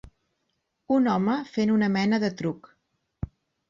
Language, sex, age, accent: Catalan, female, 50-59, Empordanès